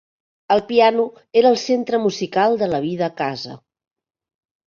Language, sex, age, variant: Catalan, female, 50-59, Central